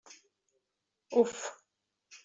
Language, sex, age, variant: Catalan, female, 50-59, Central